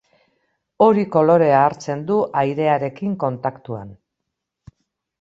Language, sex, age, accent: Basque, female, 60-69, Mendebalekoa (Araba, Bizkaia, Gipuzkoako mendebaleko herri batzuk)